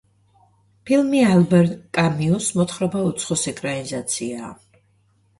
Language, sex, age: Georgian, female, 40-49